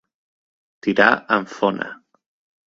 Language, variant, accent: Catalan, Central, central